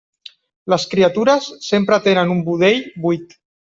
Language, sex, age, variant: Catalan, male, 30-39, Central